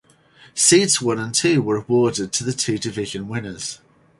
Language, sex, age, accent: English, male, 40-49, England English